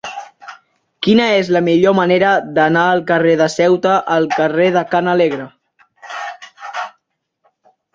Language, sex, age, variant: Catalan, female, 40-49, Central